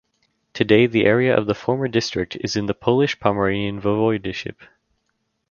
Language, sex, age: English, male, under 19